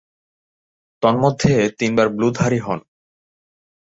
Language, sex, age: Bengali, male, 19-29